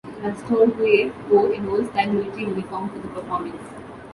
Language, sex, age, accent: English, female, 19-29, India and South Asia (India, Pakistan, Sri Lanka)